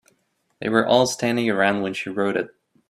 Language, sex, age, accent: English, male, 19-29, United States English